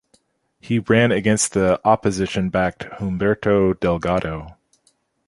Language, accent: English, United States English